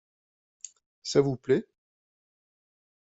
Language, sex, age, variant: French, male, 30-39, Français de métropole